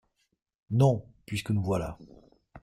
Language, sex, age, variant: French, male, 50-59, Français de métropole